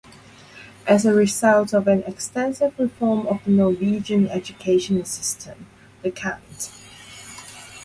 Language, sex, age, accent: English, female, 19-29, Hong Kong English